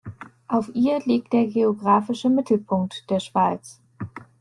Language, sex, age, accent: German, female, 19-29, Deutschland Deutsch